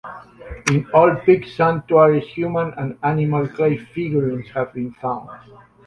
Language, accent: English, United States English